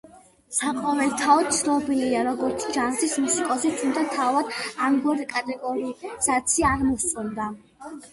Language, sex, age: Georgian, female, under 19